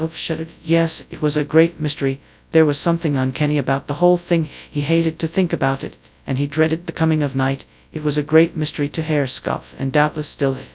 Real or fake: fake